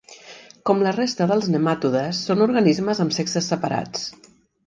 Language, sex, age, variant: Catalan, female, 40-49, Central